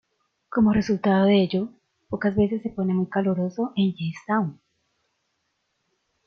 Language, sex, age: Spanish, female, 50-59